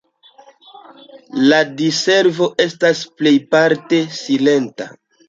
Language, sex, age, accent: Esperanto, male, 19-29, Internacia